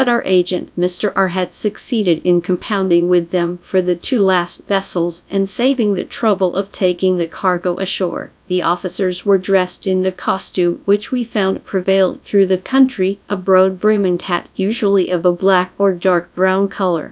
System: TTS, GradTTS